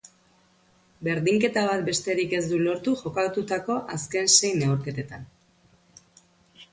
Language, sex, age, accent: Basque, female, 40-49, Mendebalekoa (Araba, Bizkaia, Gipuzkoako mendebaleko herri batzuk)